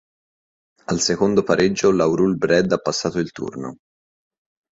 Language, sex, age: Italian, male, 19-29